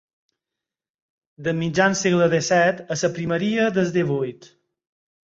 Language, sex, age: Catalan, male, 40-49